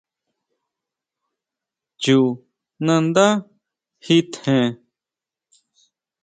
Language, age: Huautla Mazatec, 19-29